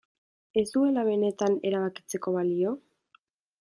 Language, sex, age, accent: Basque, female, 19-29, Mendebalekoa (Araba, Bizkaia, Gipuzkoako mendebaleko herri batzuk)